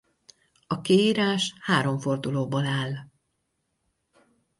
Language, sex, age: Hungarian, female, 40-49